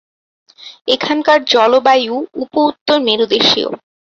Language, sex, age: Bengali, female, 19-29